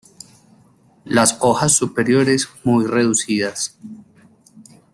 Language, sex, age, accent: Spanish, male, 40-49, Andino-Pacífico: Colombia, Perú, Ecuador, oeste de Bolivia y Venezuela andina